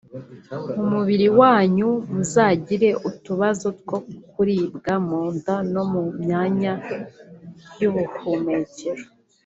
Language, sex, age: Kinyarwanda, female, under 19